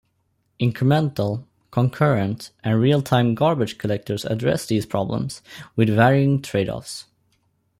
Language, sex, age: English, male, under 19